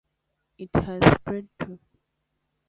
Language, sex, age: English, female, 19-29